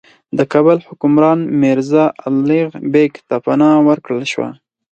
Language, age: Pashto, 19-29